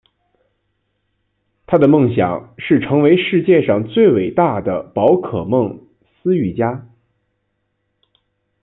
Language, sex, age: Chinese, male, 19-29